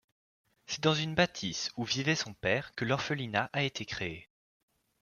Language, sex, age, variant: French, male, under 19, Français de métropole